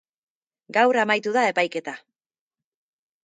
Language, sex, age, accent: Basque, female, 30-39, Erdialdekoa edo Nafarra (Gipuzkoa, Nafarroa)